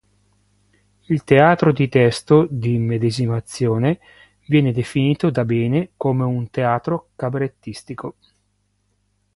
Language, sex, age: Italian, male, 50-59